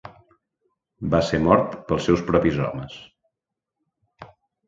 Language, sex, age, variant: Catalan, male, 40-49, Central